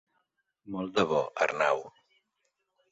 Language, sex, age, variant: Catalan, male, 50-59, Central